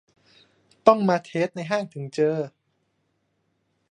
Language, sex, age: Thai, male, 19-29